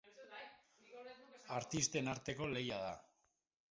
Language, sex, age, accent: Basque, female, 30-39, Mendebalekoa (Araba, Bizkaia, Gipuzkoako mendebaleko herri batzuk)